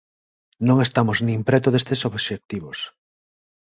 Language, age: Galician, 30-39